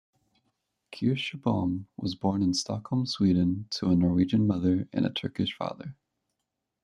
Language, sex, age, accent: English, male, 19-29, United States English